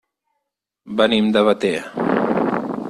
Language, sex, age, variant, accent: Catalan, male, 40-49, Central, central